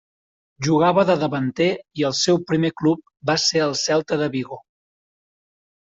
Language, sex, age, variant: Catalan, male, 19-29, Central